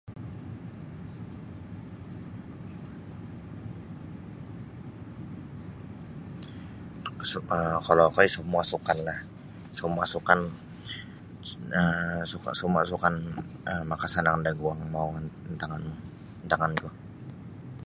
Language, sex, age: Sabah Bisaya, male, 19-29